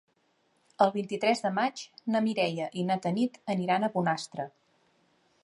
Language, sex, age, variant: Catalan, female, 40-49, Central